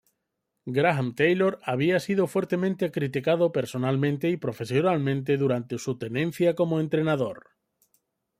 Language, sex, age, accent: Spanish, male, 40-49, España: Norte peninsular (Asturias, Castilla y León, Cantabria, País Vasco, Navarra, Aragón, La Rioja, Guadalajara, Cuenca)